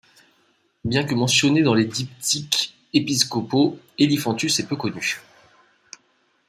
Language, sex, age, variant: French, male, 30-39, Français de métropole